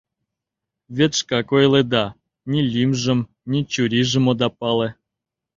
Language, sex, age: Mari, male, 30-39